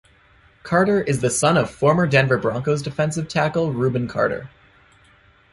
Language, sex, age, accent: English, male, under 19, United States English